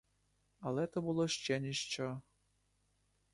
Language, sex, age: Ukrainian, male, 19-29